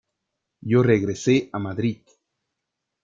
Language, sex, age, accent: Spanish, male, 19-29, Rioplatense: Argentina, Uruguay, este de Bolivia, Paraguay